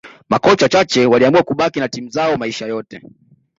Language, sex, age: Swahili, male, 19-29